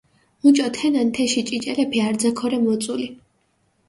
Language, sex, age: Mingrelian, female, 19-29